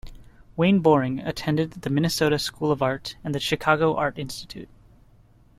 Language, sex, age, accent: English, male, 19-29, Canadian English